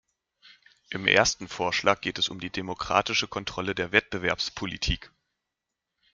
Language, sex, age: German, male, 19-29